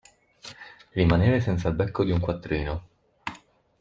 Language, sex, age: Italian, male, 30-39